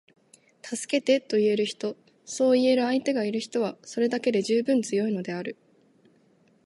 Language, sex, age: Japanese, female, 19-29